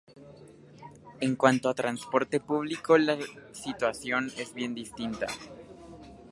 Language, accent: Spanish, América central